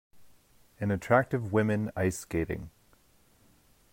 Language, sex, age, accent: English, male, 30-39, United States English